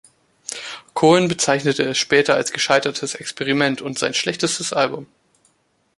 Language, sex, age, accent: German, male, 30-39, Deutschland Deutsch